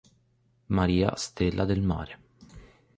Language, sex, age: Italian, male, 19-29